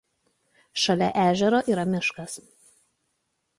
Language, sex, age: Lithuanian, female, 30-39